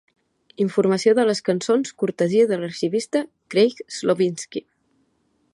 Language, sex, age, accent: Catalan, female, 19-29, balear; central